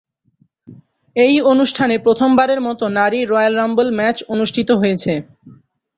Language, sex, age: Bengali, male, 19-29